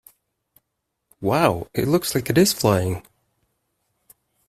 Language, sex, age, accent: English, male, 40-49, Canadian English